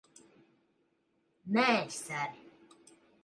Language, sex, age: Latvian, female, 30-39